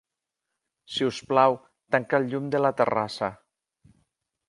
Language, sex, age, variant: Catalan, male, 50-59, Septentrional